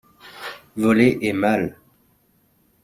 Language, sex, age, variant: French, male, 30-39, Français de métropole